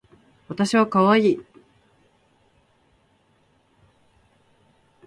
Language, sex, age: Japanese, female, 19-29